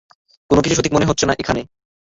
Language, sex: Bengali, male